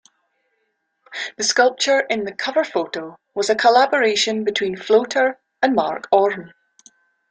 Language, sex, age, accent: English, female, 30-39, Scottish English